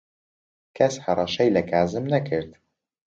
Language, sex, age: Central Kurdish, male, 19-29